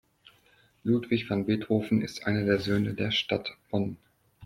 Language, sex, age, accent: German, male, 40-49, Deutschland Deutsch